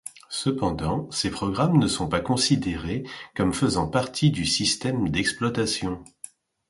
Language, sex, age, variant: French, male, 40-49, Français de métropole